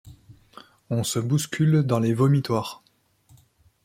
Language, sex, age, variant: French, male, 30-39, Français de métropole